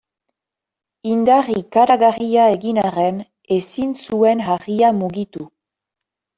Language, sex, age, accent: Basque, female, 19-29, Nafar-lapurtarra edo Zuberotarra (Lapurdi, Nafarroa Beherea, Zuberoa)